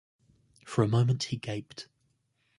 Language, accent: English, England English